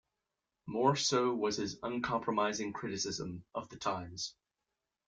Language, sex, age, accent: English, male, 19-29, United States English